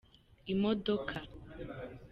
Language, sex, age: Kinyarwanda, female, under 19